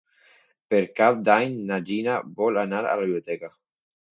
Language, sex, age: Catalan, male, 30-39